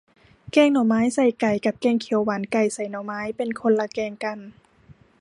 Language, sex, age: Thai, female, 19-29